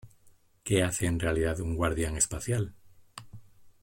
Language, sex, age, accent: Spanish, male, 50-59, España: Sur peninsular (Andalucia, Extremadura, Murcia)